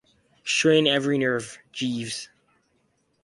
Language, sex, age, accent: English, male, under 19, United States English